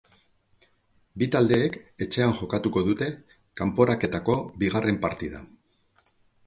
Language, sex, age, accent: Basque, male, 50-59, Mendebalekoa (Araba, Bizkaia, Gipuzkoako mendebaleko herri batzuk)